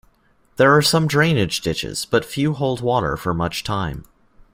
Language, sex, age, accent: English, male, 19-29, United States English